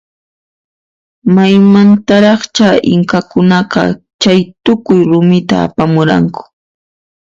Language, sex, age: Puno Quechua, female, 19-29